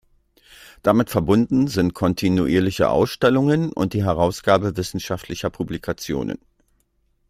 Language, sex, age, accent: German, male, 60-69, Deutschland Deutsch